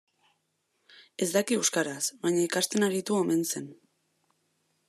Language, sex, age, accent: Basque, female, 19-29, Mendebalekoa (Araba, Bizkaia, Gipuzkoako mendebaleko herri batzuk)